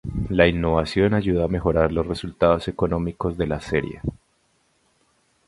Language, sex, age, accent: Spanish, male, 30-39, Andino-Pacífico: Colombia, Perú, Ecuador, oeste de Bolivia y Venezuela andina